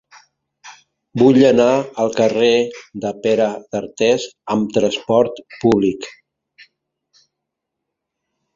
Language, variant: Catalan, Central